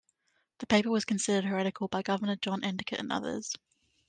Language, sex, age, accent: English, female, 19-29, Australian English